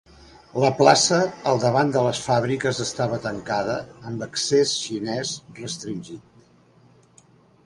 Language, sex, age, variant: Catalan, male, 60-69, Central